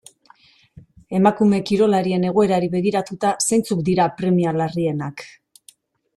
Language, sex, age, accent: Basque, female, 40-49, Mendebalekoa (Araba, Bizkaia, Gipuzkoako mendebaleko herri batzuk)